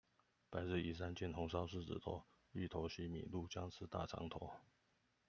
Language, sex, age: Chinese, male, 40-49